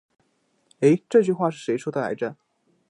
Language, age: Chinese, under 19